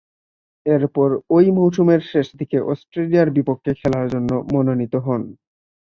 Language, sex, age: Bengali, male, 19-29